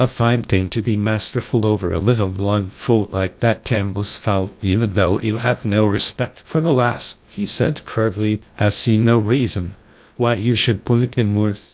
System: TTS, GlowTTS